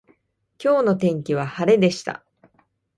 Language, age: Japanese, 40-49